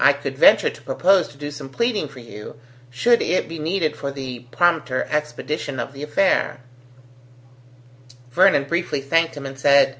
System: none